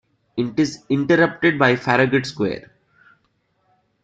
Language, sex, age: English, male, 19-29